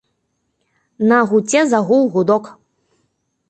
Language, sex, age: Belarusian, female, 19-29